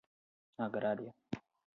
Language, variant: Portuguese, Portuguese (Brasil)